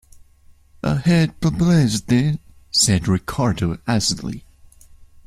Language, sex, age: English, male, 19-29